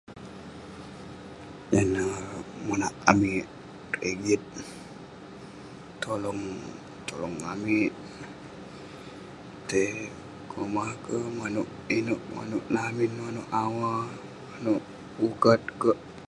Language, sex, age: Western Penan, male, under 19